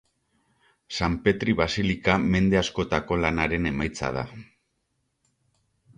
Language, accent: Basque, Erdialdekoa edo Nafarra (Gipuzkoa, Nafarroa)